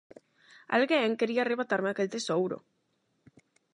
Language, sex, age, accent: Galician, female, 19-29, Atlántico (seseo e gheada); Normativo (estándar); Neofalante